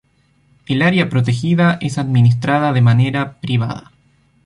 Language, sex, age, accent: Spanish, male, 19-29, Rioplatense: Argentina, Uruguay, este de Bolivia, Paraguay